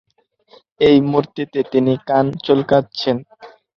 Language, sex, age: Bengali, male, 19-29